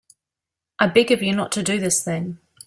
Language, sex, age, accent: English, female, 30-39, New Zealand English